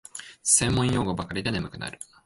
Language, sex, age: Japanese, male, 19-29